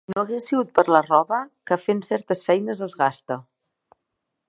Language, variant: Catalan, Nord-Occidental